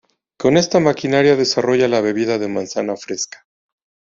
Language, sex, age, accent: Spanish, male, 40-49, México